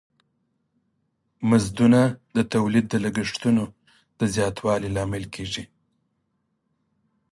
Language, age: Pashto, 30-39